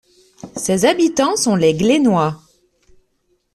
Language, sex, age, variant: French, male, 19-29, Français de métropole